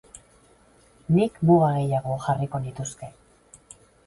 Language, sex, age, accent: Basque, female, 50-59, Mendebalekoa (Araba, Bizkaia, Gipuzkoako mendebaleko herri batzuk)